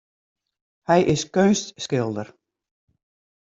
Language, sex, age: Western Frisian, female, 60-69